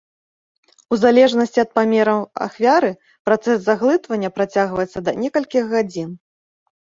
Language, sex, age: Belarusian, female, 30-39